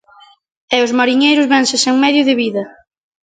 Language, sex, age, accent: Galician, female, 40-49, Central (gheada)